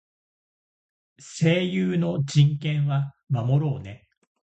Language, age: Japanese, 40-49